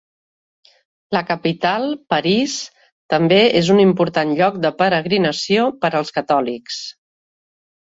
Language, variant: Catalan, Central